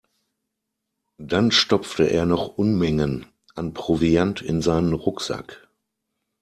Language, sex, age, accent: German, male, 40-49, Deutschland Deutsch